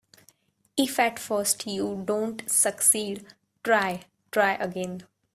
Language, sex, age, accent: English, female, 19-29, India and South Asia (India, Pakistan, Sri Lanka)